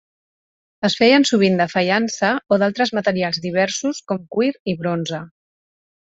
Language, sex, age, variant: Catalan, female, 30-39, Central